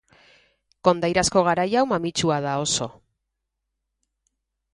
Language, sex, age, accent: Basque, female, 40-49, Mendebalekoa (Araba, Bizkaia, Gipuzkoako mendebaleko herri batzuk)